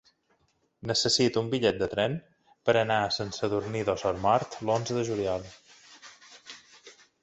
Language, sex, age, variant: Catalan, male, 40-49, Balear